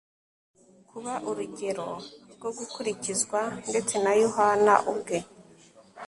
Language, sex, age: Kinyarwanda, female, 19-29